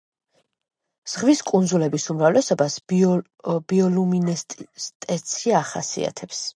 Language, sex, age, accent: Georgian, female, 19-29, ჩვეულებრივი